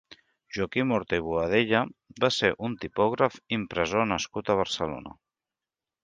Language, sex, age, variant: Catalan, male, 40-49, Central